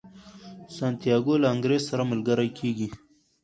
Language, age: Pashto, 19-29